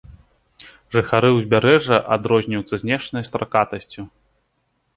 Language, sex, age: Belarusian, male, 19-29